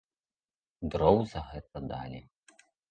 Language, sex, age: Belarusian, male, 30-39